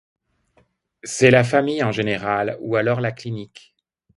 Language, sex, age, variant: French, male, 50-59, Français de métropole